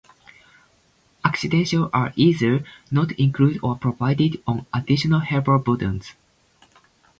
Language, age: English, 19-29